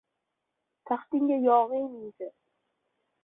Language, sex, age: Uzbek, male, under 19